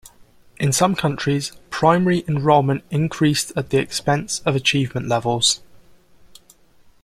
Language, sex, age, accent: English, male, under 19, England English